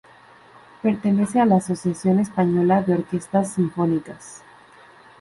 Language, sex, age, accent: Spanish, female, under 19, México